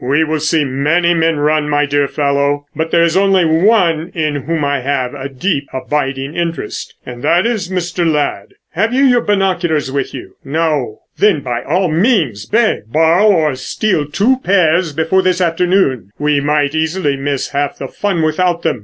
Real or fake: real